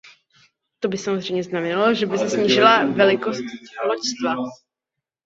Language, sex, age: Czech, male, 19-29